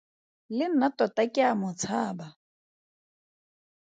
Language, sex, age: Tswana, female, 30-39